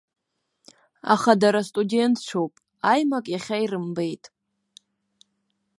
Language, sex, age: Abkhazian, female, under 19